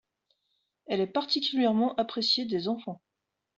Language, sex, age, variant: French, female, 30-39, Français de métropole